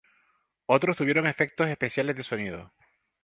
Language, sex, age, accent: Spanish, male, 50-59, España: Islas Canarias